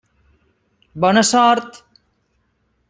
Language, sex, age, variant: Catalan, female, 50-59, Central